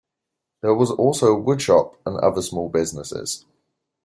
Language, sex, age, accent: English, male, 19-29, England English